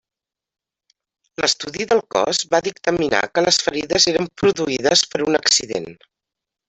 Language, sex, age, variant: Catalan, female, 40-49, Central